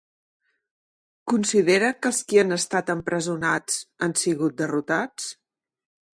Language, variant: Catalan, Central